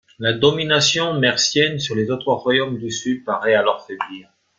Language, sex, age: French, male, 50-59